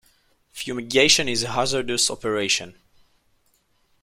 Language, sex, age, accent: English, male, under 19, United States English